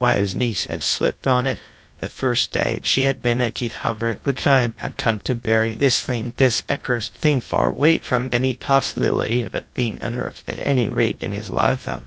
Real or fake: fake